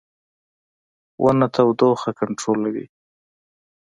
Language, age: Pashto, 30-39